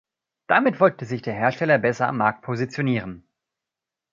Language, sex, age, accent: German, male, 30-39, Deutschland Deutsch